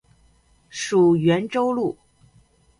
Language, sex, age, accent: Chinese, male, under 19, 出生地：上海市